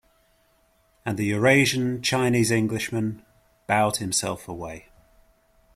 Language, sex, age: English, male, 50-59